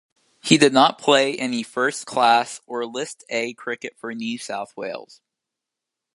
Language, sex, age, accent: English, male, 19-29, United States English